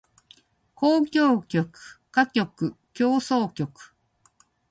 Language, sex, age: Japanese, female, 50-59